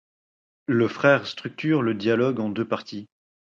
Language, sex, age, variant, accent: French, male, 30-39, Français d'Europe, Français de Belgique